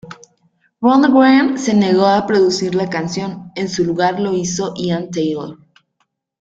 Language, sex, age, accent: Spanish, female, 19-29, México